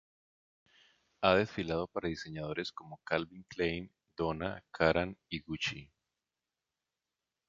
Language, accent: Spanish, Andino-Pacífico: Colombia, Perú, Ecuador, oeste de Bolivia y Venezuela andina